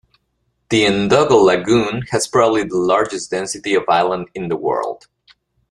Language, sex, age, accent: English, male, 19-29, United States English